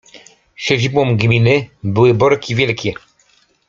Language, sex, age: Polish, male, 40-49